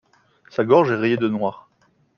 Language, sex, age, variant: French, male, 30-39, Français de métropole